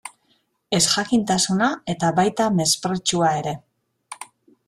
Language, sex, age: Basque, female, 30-39